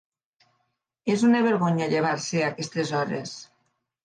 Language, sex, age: Catalan, female, 50-59